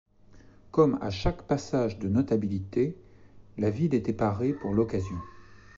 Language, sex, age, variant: French, male, 40-49, Français de métropole